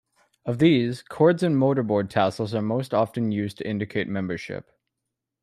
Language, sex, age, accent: English, male, under 19, Canadian English